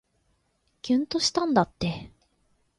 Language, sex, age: Japanese, female, 19-29